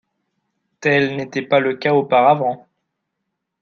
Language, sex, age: French, male, 19-29